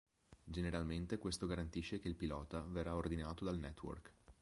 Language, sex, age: Italian, male, 30-39